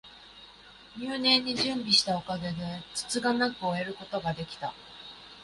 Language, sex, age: Japanese, female, 40-49